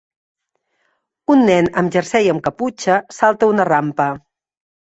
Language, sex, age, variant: Catalan, female, 50-59, Central